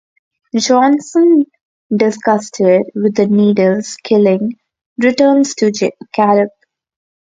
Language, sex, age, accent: English, female, under 19, India and South Asia (India, Pakistan, Sri Lanka)